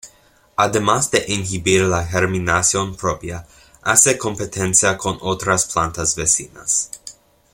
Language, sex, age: Spanish, male, under 19